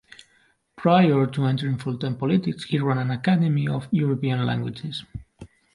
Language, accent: English, England English